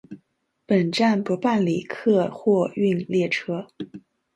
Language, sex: Chinese, female